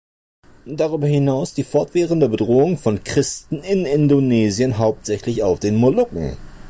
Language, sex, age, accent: German, male, 40-49, Deutschland Deutsch